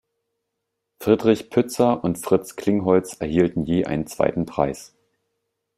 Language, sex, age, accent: German, male, 30-39, Deutschland Deutsch